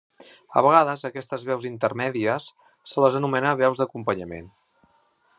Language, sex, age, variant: Catalan, male, 40-49, Central